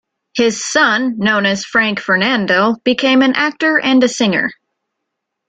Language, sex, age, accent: English, female, 19-29, United States English